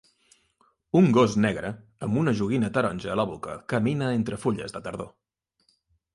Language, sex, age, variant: Catalan, male, 30-39, Central